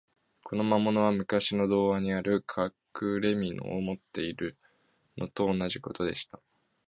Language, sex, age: Japanese, male, 19-29